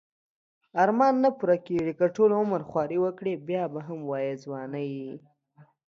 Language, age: Pashto, 19-29